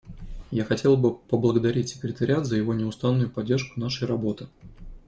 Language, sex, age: Russian, male, 30-39